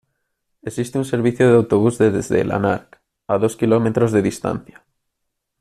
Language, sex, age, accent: Spanish, male, 19-29, España: Centro-Sur peninsular (Madrid, Toledo, Castilla-La Mancha)